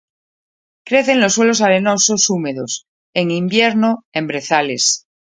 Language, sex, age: Spanish, female, 50-59